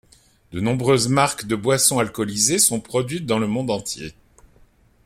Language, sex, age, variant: French, male, 50-59, Français de métropole